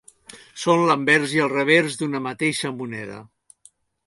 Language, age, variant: Catalan, 60-69, Central